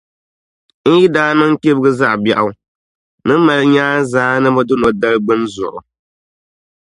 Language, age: Dagbani, 19-29